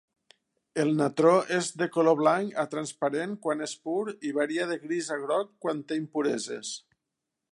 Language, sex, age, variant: Catalan, male, 50-59, Septentrional